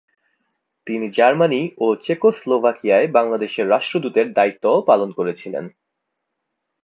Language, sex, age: Bengali, male, 19-29